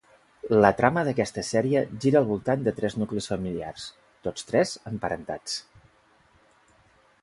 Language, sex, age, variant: Catalan, male, 30-39, Central